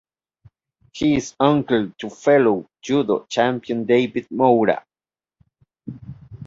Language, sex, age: English, male, 30-39